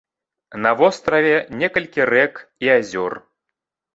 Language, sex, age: Belarusian, male, 19-29